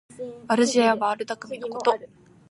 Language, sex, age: Japanese, female, 19-29